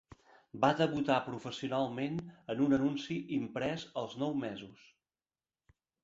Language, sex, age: Catalan, male, 50-59